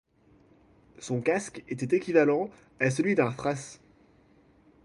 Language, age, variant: French, 19-29, Français de métropole